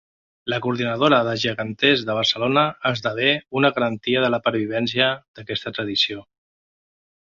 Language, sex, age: Catalan, male, 50-59